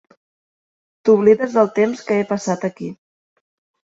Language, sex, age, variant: Catalan, female, 30-39, Central